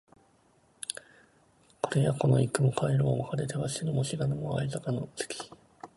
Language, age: Japanese, 19-29